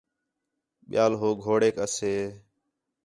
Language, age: Khetrani, 19-29